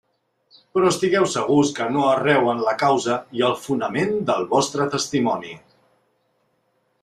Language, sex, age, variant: Catalan, male, 40-49, Central